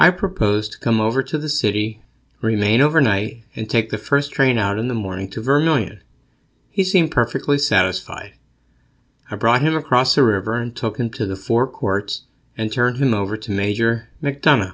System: none